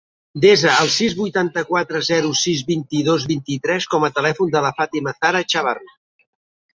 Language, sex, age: Catalan, male, 60-69